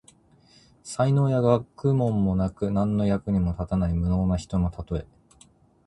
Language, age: Japanese, 19-29